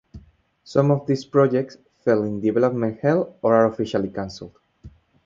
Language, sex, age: English, male, 19-29